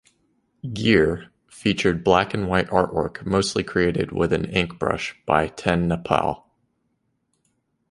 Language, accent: English, United States English